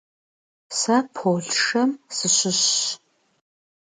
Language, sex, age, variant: Kabardian, female, 50-59, Адыгэбзэ (Къэбэрдей, Кирил, псоми зэдай)